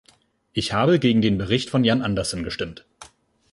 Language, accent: German, Deutschland Deutsch